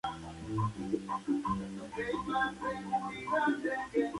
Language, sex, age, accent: Spanish, male, 19-29, México